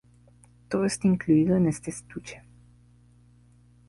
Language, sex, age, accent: Spanish, male, under 19, Andino-Pacífico: Colombia, Perú, Ecuador, oeste de Bolivia y Venezuela andina